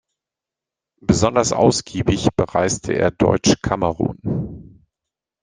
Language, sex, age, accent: German, male, 50-59, Deutschland Deutsch